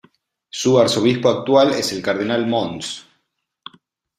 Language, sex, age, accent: Spanish, male, 40-49, Rioplatense: Argentina, Uruguay, este de Bolivia, Paraguay